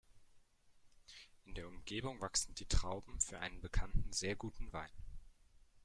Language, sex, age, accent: German, male, under 19, Deutschland Deutsch